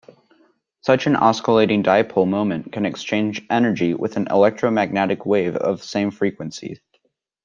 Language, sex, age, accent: English, male, under 19, United States English